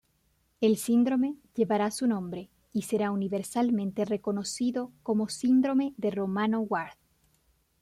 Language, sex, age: Spanish, female, 30-39